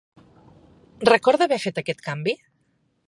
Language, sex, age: Catalan, female, 40-49